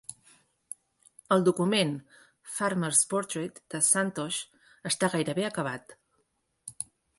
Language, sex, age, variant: Catalan, female, 40-49, Central